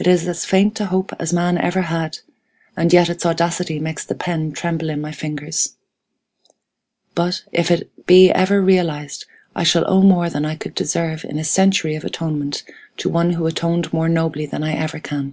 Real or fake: real